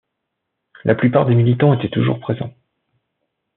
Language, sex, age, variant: French, male, 40-49, Français de métropole